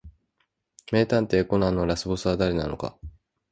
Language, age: Japanese, 19-29